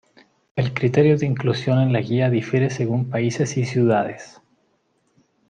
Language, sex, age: Spanish, male, 40-49